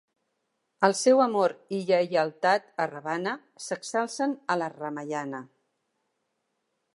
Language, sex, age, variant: Catalan, female, 60-69, Central